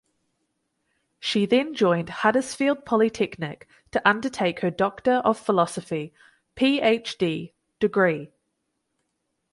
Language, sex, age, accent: English, female, 19-29, New Zealand English